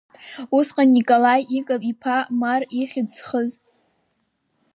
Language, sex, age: Abkhazian, female, 19-29